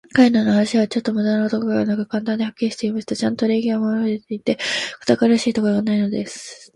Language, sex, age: Japanese, female, 19-29